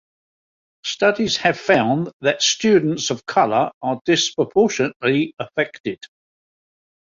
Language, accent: English, England English